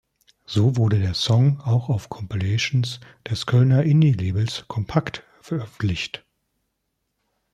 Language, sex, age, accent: German, male, 40-49, Deutschland Deutsch